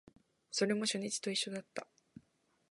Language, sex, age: Japanese, female, under 19